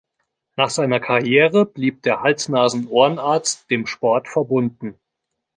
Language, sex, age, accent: German, male, 40-49, Deutschland Deutsch